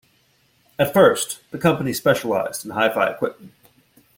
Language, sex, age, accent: English, male, 19-29, United States English